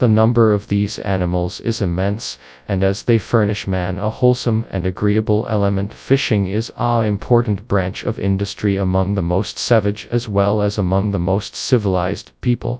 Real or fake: fake